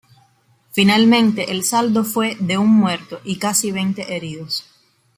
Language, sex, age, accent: Spanish, female, 19-29, Caribe: Cuba, Venezuela, Puerto Rico, República Dominicana, Panamá, Colombia caribeña, México caribeño, Costa del golfo de México